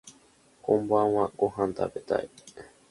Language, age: Japanese, under 19